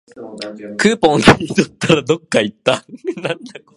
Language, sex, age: Japanese, male, 19-29